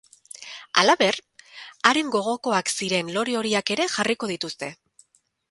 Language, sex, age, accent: Basque, female, 40-49, Erdialdekoa edo Nafarra (Gipuzkoa, Nafarroa)